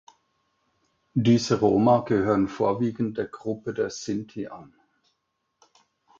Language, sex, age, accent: German, male, 60-69, Deutschland Deutsch; Schweizerdeutsch